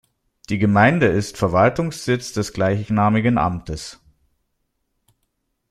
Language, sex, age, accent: German, male, 30-39, Deutschland Deutsch